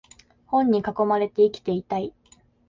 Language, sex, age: Japanese, female, 19-29